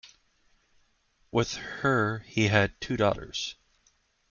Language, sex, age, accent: English, male, 30-39, United States English